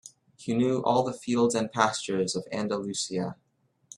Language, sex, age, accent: English, male, 19-29, United States English